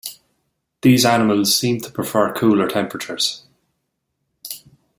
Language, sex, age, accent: English, male, 19-29, Irish English